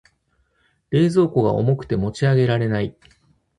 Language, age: Japanese, 40-49